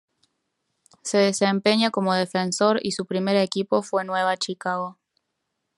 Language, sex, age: Spanish, female, 19-29